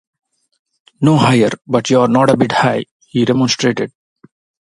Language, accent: English, India and South Asia (India, Pakistan, Sri Lanka)